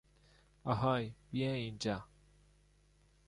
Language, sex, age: Persian, male, 19-29